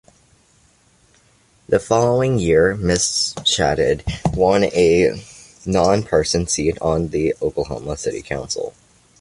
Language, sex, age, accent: English, male, under 19, United States English